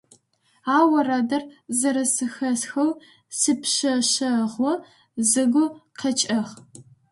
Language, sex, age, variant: Adyghe, female, under 19, Адыгабзэ (Кирил, пстэумэ зэдыряе)